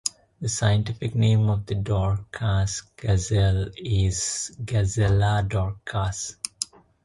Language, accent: English, India and South Asia (India, Pakistan, Sri Lanka)